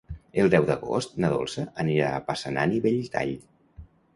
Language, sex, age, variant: Catalan, male, 50-59, Nord-Occidental